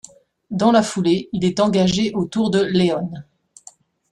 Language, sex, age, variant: French, female, 50-59, Français de métropole